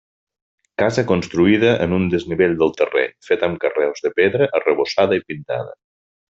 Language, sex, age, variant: Catalan, male, 40-49, Nord-Occidental